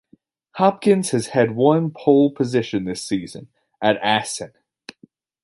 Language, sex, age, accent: English, male, 19-29, United States English